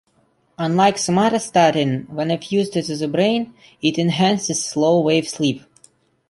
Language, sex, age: English, male, under 19